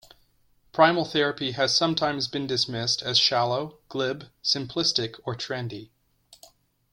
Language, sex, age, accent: English, male, 19-29, United States English